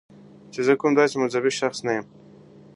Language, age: Pashto, 19-29